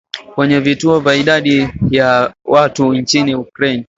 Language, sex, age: Swahili, male, 19-29